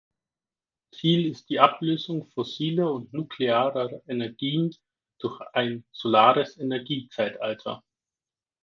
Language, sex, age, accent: German, male, 19-29, Deutschland Deutsch